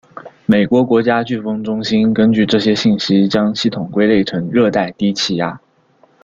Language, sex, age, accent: Chinese, male, 19-29, 出生地：江西省